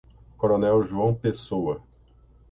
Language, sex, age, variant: Portuguese, male, 30-39, Portuguese (Brasil)